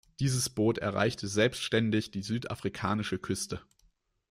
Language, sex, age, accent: German, male, 19-29, Deutschland Deutsch